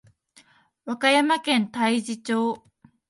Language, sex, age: Japanese, female, 19-29